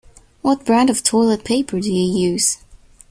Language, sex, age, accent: English, female, under 19, England English